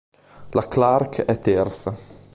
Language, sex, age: Italian, male, 19-29